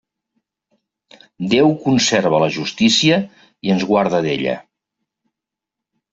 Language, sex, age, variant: Catalan, male, 50-59, Central